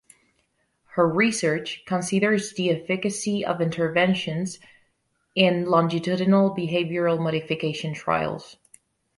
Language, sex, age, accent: English, female, 30-39, United States English